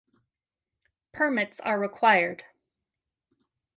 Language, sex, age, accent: English, female, 40-49, United States English